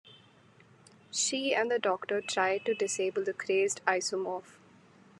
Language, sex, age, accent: English, female, 19-29, India and South Asia (India, Pakistan, Sri Lanka)